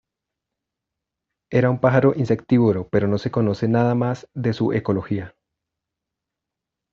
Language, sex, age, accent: Spanish, male, 30-39, Andino-Pacífico: Colombia, Perú, Ecuador, oeste de Bolivia y Venezuela andina